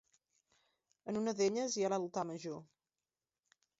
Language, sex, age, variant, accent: Catalan, female, 30-39, Central, central